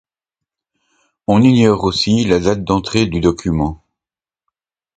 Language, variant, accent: French, Français d'Europe, Français de Belgique